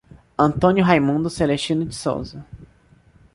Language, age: Portuguese, under 19